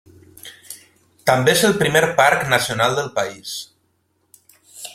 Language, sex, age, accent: Catalan, male, 40-49, valencià